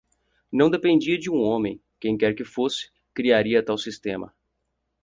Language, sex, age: Portuguese, male, 19-29